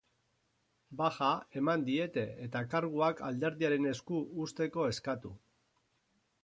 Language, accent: Basque, Mendebalekoa (Araba, Bizkaia, Gipuzkoako mendebaleko herri batzuk)